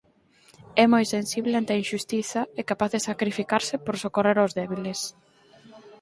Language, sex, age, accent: Galician, female, 19-29, Atlántico (seseo e gheada)